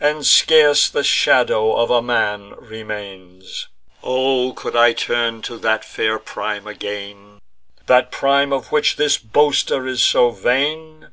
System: none